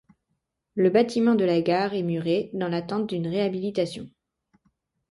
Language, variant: French, Français de métropole